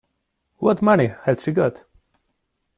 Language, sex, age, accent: English, male, 19-29, England English